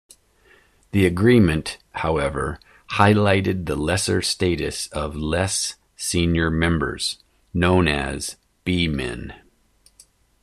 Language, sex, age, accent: English, male, 50-59, United States English